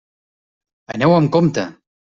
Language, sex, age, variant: Catalan, male, 50-59, Central